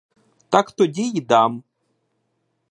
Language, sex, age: Ukrainian, male, 30-39